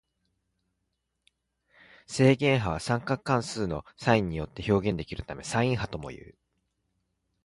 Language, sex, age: Japanese, male, 40-49